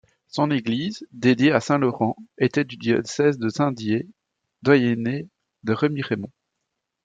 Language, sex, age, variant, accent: French, male, 30-39, Français d'Europe, Français de Belgique